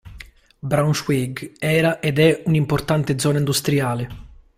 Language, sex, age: Italian, male, 30-39